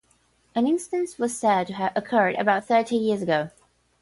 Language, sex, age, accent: English, female, 19-29, United States English; England English